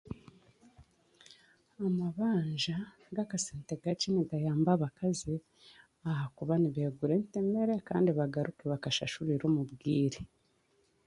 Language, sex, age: Chiga, female, 30-39